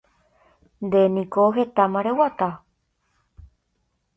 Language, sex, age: Guarani, male, under 19